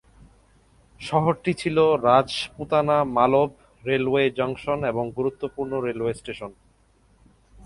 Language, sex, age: Bengali, male, 19-29